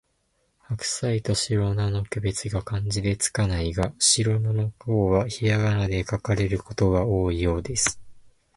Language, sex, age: Japanese, male, 19-29